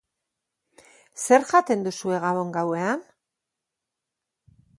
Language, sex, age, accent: Basque, female, 50-59, Mendebalekoa (Araba, Bizkaia, Gipuzkoako mendebaleko herri batzuk)